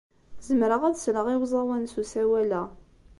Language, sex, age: Kabyle, female, 19-29